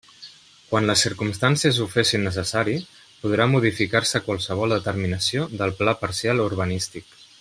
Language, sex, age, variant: Catalan, male, 30-39, Central